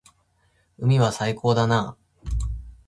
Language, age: Japanese, 19-29